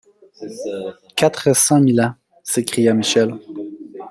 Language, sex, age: French, male, 30-39